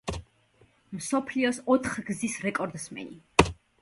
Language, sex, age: Georgian, female, 19-29